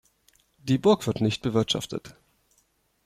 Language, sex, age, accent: German, male, 19-29, Deutschland Deutsch